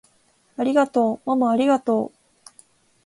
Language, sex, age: Japanese, female, 19-29